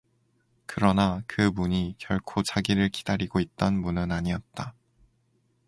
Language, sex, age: Korean, male, 19-29